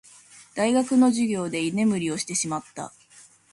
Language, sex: Japanese, female